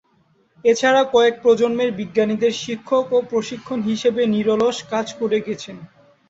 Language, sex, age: Bengali, male, 19-29